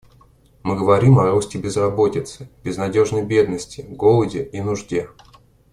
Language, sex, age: Russian, male, 30-39